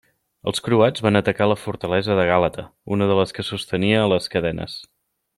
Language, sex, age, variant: Catalan, male, 30-39, Central